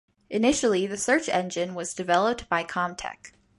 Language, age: English, 19-29